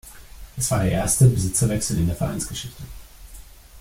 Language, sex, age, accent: German, male, 30-39, Deutschland Deutsch